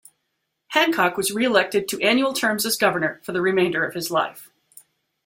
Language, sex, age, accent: English, female, 50-59, United States English